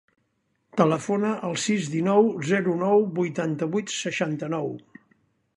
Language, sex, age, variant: Catalan, male, 70-79, Central